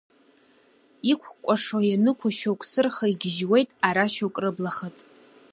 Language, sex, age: Abkhazian, female, under 19